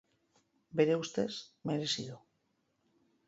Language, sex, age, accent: Basque, female, 40-49, Mendebalekoa (Araba, Bizkaia, Gipuzkoako mendebaleko herri batzuk)